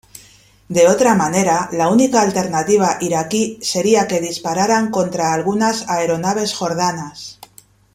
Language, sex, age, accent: Spanish, female, 50-59, España: Centro-Sur peninsular (Madrid, Toledo, Castilla-La Mancha)